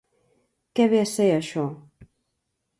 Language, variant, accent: Catalan, Central, central